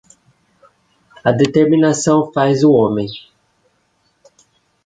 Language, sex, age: Portuguese, male, 19-29